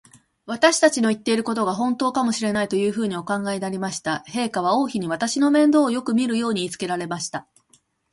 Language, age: Japanese, 40-49